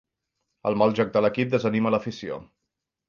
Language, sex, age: Catalan, male, 40-49